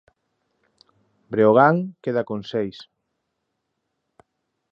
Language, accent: Galician, Oriental (común en zona oriental)